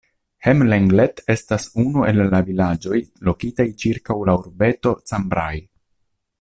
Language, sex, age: Esperanto, male, 30-39